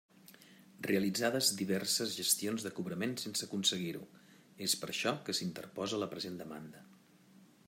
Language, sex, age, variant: Catalan, male, 40-49, Central